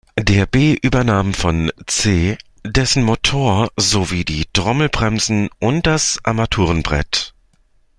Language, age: German, 30-39